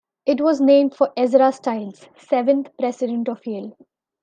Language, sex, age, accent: English, female, 19-29, India and South Asia (India, Pakistan, Sri Lanka)